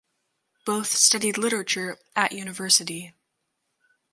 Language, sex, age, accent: English, female, under 19, United States English